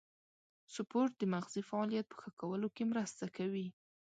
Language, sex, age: Pashto, female, 19-29